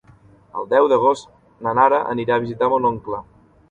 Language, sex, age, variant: Catalan, male, 19-29, Central